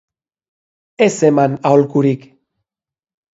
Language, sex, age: Basque, male, 50-59